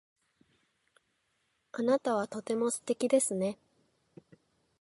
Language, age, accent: Japanese, 19-29, 標準語